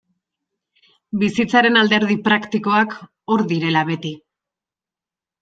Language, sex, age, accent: Basque, female, 19-29, Erdialdekoa edo Nafarra (Gipuzkoa, Nafarroa)